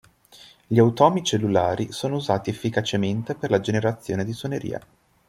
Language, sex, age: Italian, male, 19-29